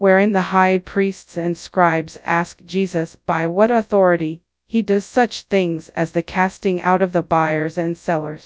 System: TTS, FastPitch